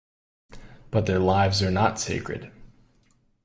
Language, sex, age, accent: English, male, 30-39, United States English